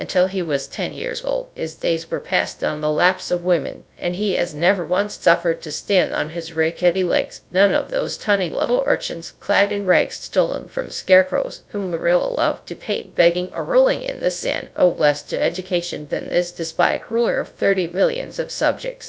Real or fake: fake